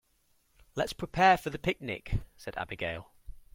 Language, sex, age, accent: English, male, 19-29, England English